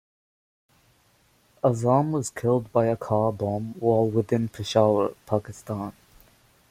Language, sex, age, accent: English, male, under 19, England English